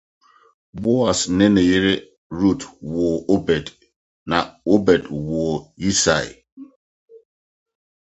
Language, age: English, 60-69